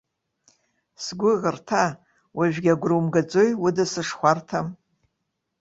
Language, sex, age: Abkhazian, female, 60-69